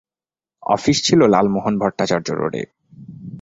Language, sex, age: Bengali, male, 19-29